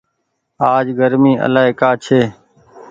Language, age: Goaria, 19-29